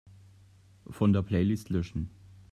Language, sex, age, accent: German, male, 30-39, Deutschland Deutsch